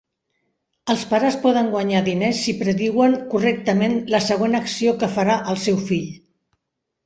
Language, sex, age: Catalan, female, 60-69